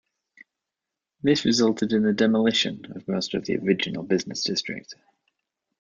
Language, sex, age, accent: English, male, 19-29, England English